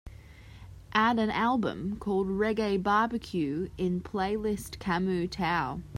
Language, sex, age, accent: English, female, 19-29, Australian English